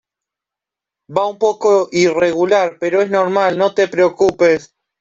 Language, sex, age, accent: Spanish, male, 19-29, Rioplatense: Argentina, Uruguay, este de Bolivia, Paraguay